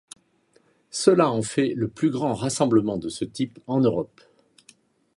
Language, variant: French, Français de métropole